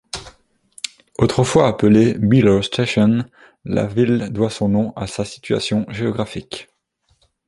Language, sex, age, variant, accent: French, male, 30-39, Français d'Europe, Français de Belgique